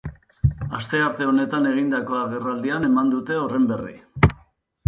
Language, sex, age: Basque, male, 50-59